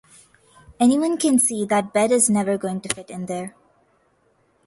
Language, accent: English, United States English; India and South Asia (India, Pakistan, Sri Lanka)